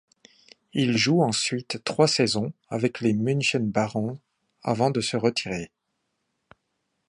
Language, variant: French, Français de métropole